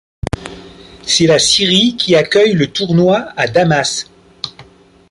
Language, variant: French, Français de métropole